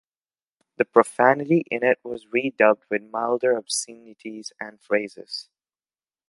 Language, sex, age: English, male, under 19